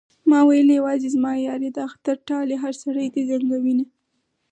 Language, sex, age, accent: Pashto, female, 19-29, معیاري پښتو